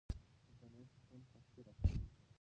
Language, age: Pashto, under 19